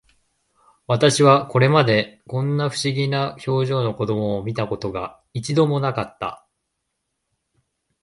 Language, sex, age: Japanese, male, 19-29